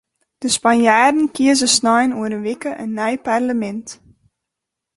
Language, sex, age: Western Frisian, female, 30-39